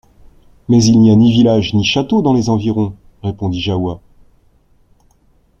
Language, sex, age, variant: French, male, 40-49, Français de métropole